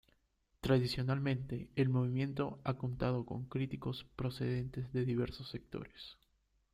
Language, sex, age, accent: Spanish, male, 19-29, Andino-Pacífico: Colombia, Perú, Ecuador, oeste de Bolivia y Venezuela andina